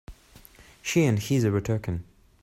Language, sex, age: English, male, under 19